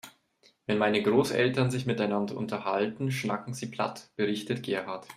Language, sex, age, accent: German, male, 19-29, Deutschland Deutsch